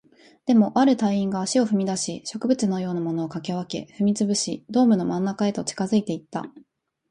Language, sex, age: Japanese, female, 19-29